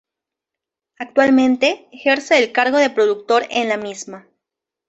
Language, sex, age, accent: Spanish, female, 19-29, Andino-Pacífico: Colombia, Perú, Ecuador, oeste de Bolivia y Venezuela andina